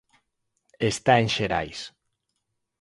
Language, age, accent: Galician, 19-29, Normativo (estándar)